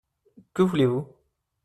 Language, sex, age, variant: French, male, 19-29, Français d'Europe